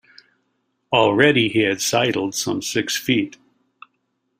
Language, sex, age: English, male, 70-79